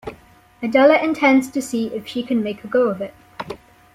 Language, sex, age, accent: English, female, under 19, England English